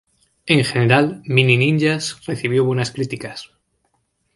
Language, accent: Spanish, España: Norte peninsular (Asturias, Castilla y León, Cantabria, País Vasco, Navarra, Aragón, La Rioja, Guadalajara, Cuenca)